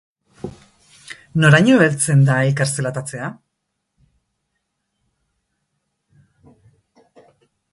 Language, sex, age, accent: Basque, female, 40-49, Erdialdekoa edo Nafarra (Gipuzkoa, Nafarroa)